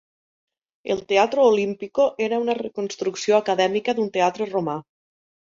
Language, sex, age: Catalan, female, 30-39